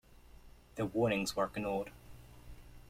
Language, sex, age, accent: English, male, under 19, England English